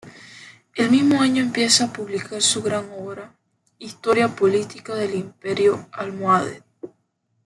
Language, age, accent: Spanish, 19-29, Caribe: Cuba, Venezuela, Puerto Rico, República Dominicana, Panamá, Colombia caribeña, México caribeño, Costa del golfo de México